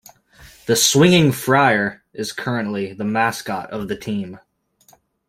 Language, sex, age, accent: English, male, 19-29, United States English